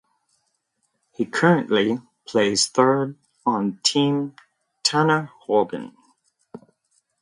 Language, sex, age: English, male, 30-39